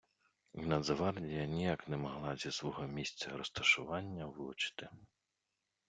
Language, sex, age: Ukrainian, male, 30-39